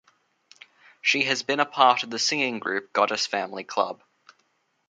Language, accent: English, Australian English